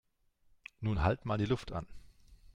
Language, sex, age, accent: German, male, 40-49, Deutschland Deutsch